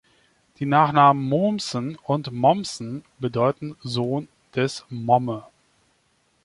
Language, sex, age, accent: German, male, 30-39, Deutschland Deutsch